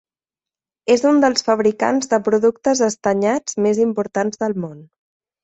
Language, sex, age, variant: Catalan, female, 19-29, Central